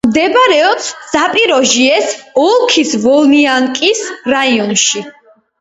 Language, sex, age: Georgian, female, under 19